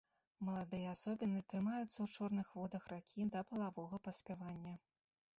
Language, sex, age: Belarusian, female, 40-49